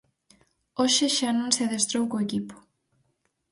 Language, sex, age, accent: Galician, female, 19-29, Normativo (estándar)